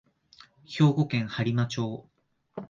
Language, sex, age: Japanese, male, 19-29